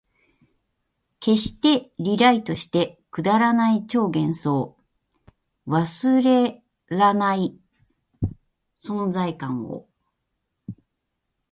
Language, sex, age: Japanese, female, 50-59